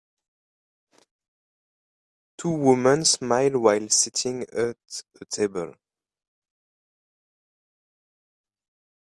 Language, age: English, 19-29